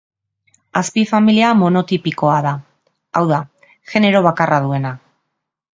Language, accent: Basque, Mendebalekoa (Araba, Bizkaia, Gipuzkoako mendebaleko herri batzuk)